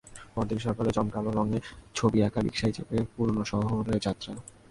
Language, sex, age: Bengali, male, 19-29